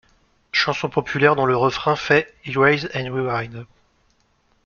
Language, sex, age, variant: French, male, 19-29, Français de métropole